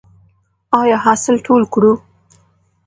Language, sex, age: Pashto, female, 19-29